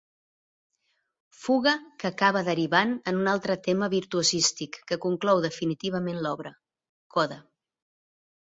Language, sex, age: Catalan, female, 40-49